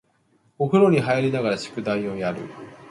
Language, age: Japanese, 30-39